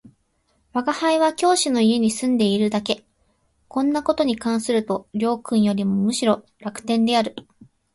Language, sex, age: Japanese, female, 19-29